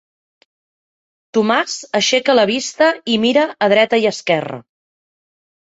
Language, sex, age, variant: Catalan, female, 40-49, Central